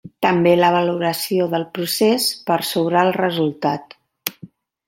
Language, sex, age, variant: Catalan, female, 50-59, Central